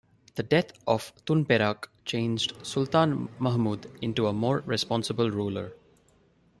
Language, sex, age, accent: English, male, 30-39, India and South Asia (India, Pakistan, Sri Lanka)